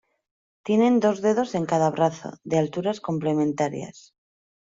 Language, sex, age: Spanish, female, 30-39